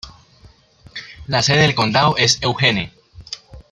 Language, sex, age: Spanish, male, under 19